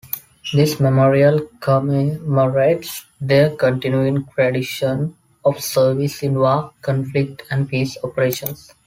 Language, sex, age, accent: English, male, 19-29, India and South Asia (India, Pakistan, Sri Lanka)